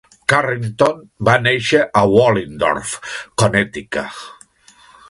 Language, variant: Catalan, Nord-Occidental